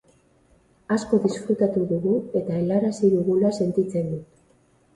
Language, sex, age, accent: Basque, female, 50-59, Erdialdekoa edo Nafarra (Gipuzkoa, Nafarroa)